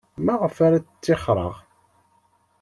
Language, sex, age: Kabyle, male, 19-29